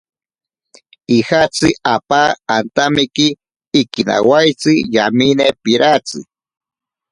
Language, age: Ashéninka Perené, 40-49